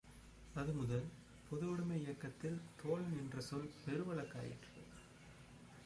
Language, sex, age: Tamil, male, 19-29